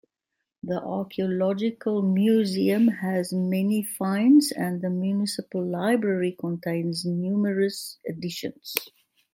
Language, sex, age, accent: English, female, 60-69, Southern African (South Africa, Zimbabwe, Namibia)